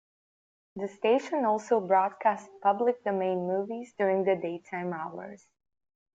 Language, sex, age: English, female, under 19